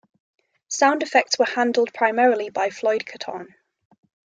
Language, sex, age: English, female, 19-29